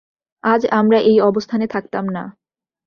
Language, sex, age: Bengali, female, 19-29